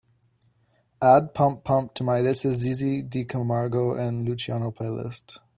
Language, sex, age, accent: English, male, 19-29, Canadian English